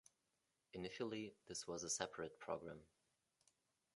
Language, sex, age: English, male, 30-39